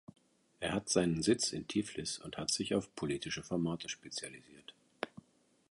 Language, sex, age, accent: German, male, 40-49, Deutschland Deutsch